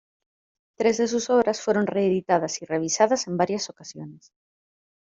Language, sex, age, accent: Spanish, female, 30-39, España: Norte peninsular (Asturias, Castilla y León, Cantabria, País Vasco, Navarra, Aragón, La Rioja, Guadalajara, Cuenca)